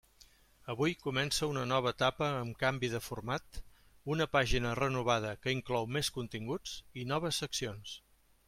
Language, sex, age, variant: Catalan, male, 50-59, Central